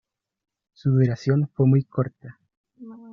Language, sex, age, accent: Spanish, male, 19-29, Chileno: Chile, Cuyo